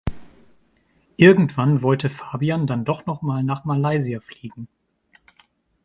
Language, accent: German, Deutschland Deutsch